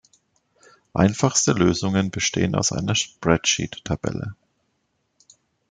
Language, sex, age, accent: German, male, 40-49, Deutschland Deutsch